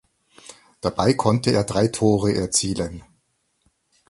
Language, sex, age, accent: German, male, 50-59, Deutschland Deutsch